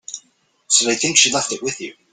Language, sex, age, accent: English, male, 40-49, United States English